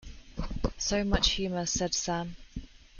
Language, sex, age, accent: English, female, 30-39, England English